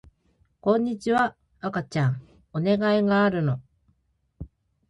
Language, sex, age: Japanese, female, 40-49